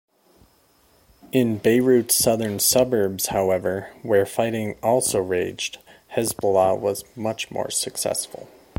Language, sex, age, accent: English, male, 30-39, United States English